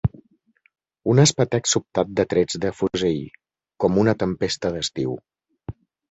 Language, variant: Catalan, Central